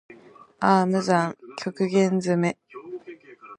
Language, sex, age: Japanese, female, 19-29